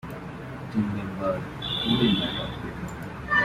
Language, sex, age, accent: English, male, 19-29, United States English